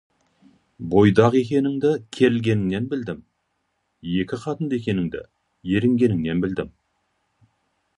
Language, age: Kazakh, 40-49